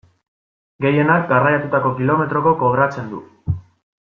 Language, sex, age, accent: Basque, male, 19-29, Mendebalekoa (Araba, Bizkaia, Gipuzkoako mendebaleko herri batzuk)